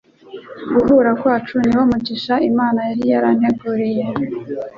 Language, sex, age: Kinyarwanda, female, 19-29